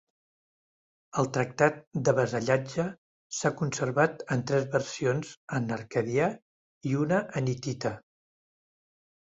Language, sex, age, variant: Catalan, male, 60-69, Central